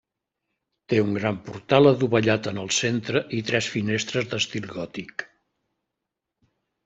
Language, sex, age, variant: Catalan, male, 70-79, Central